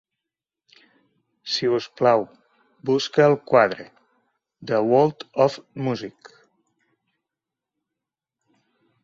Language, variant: Catalan, Central